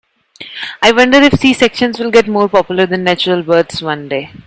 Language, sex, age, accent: English, female, 19-29, India and South Asia (India, Pakistan, Sri Lanka)